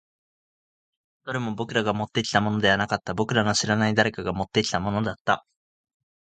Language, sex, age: Japanese, male, 19-29